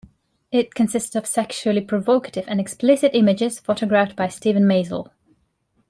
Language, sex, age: English, female, 19-29